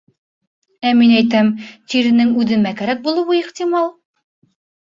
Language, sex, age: Bashkir, female, 30-39